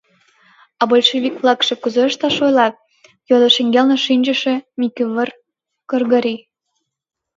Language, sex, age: Mari, female, under 19